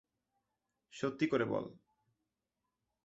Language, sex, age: Bengali, male, 19-29